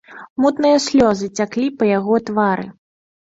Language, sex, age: Belarusian, female, 30-39